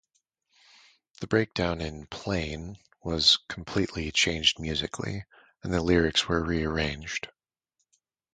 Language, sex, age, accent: English, male, 30-39, United States English